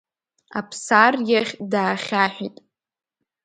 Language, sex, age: Abkhazian, female, under 19